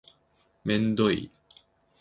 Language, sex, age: Japanese, male, 19-29